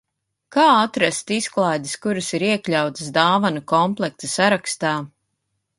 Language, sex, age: Latvian, female, 30-39